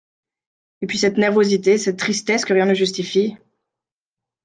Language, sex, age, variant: French, female, 19-29, Français de métropole